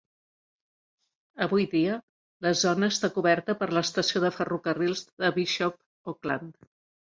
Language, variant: Catalan, Central